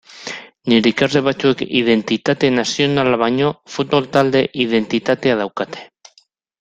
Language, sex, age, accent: Basque, male, 40-49, Mendebalekoa (Araba, Bizkaia, Gipuzkoako mendebaleko herri batzuk)